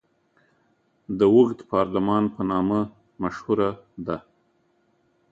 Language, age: Pashto, 50-59